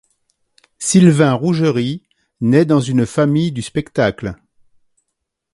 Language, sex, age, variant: French, male, 60-69, Français de métropole